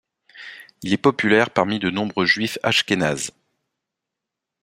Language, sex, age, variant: French, male, 40-49, Français de métropole